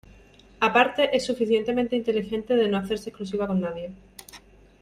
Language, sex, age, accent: Spanish, female, 30-39, España: Sur peninsular (Andalucia, Extremadura, Murcia)